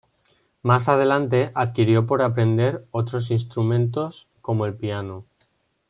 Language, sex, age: Spanish, male, 19-29